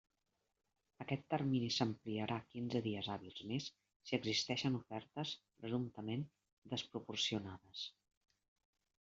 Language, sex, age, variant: Catalan, female, 40-49, Central